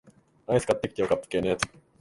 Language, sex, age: Japanese, male, 19-29